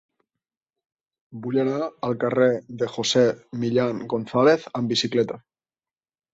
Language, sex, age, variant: Catalan, male, 30-39, Septentrional